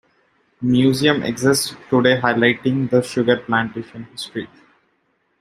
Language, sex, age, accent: English, male, 19-29, India and South Asia (India, Pakistan, Sri Lanka)